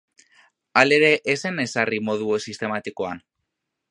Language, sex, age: Basque, male, under 19